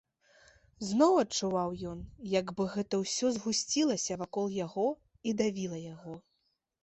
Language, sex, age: Belarusian, female, 19-29